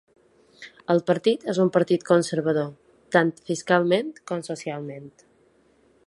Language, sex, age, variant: Catalan, female, 30-39, Balear